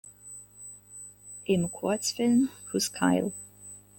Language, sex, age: German, female, 30-39